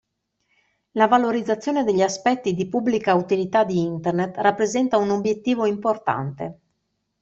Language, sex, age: Italian, female, 40-49